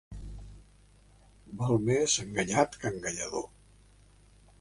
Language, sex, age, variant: Catalan, male, 70-79, Central